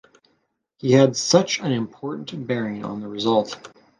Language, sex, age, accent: English, male, 30-39, United States English